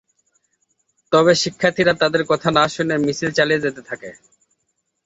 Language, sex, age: Bengali, male, 30-39